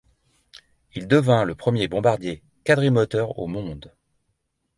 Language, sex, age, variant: French, male, 50-59, Français de métropole